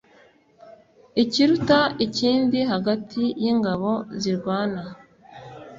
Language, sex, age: Kinyarwanda, female, 19-29